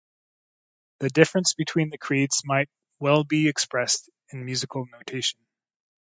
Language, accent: English, United States English